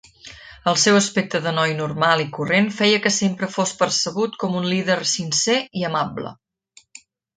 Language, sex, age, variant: Catalan, female, 30-39, Central